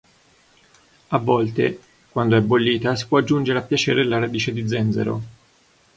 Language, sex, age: Italian, male, 30-39